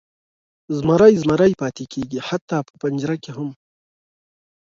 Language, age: Pashto, 30-39